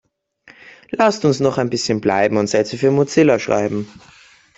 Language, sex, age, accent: German, male, under 19, Österreichisches Deutsch